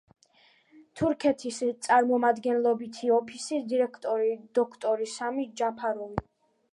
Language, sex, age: Georgian, female, under 19